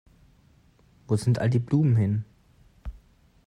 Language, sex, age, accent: German, male, 19-29, Deutschland Deutsch